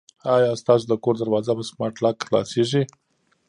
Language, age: Pashto, 40-49